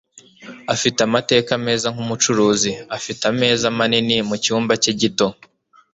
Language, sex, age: Kinyarwanda, male, 19-29